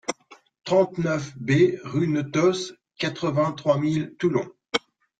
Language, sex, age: French, male, 40-49